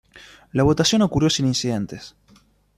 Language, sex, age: Spanish, male, 19-29